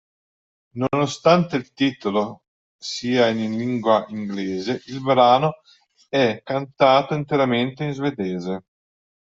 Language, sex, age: Italian, male, 50-59